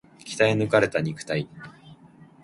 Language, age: Japanese, under 19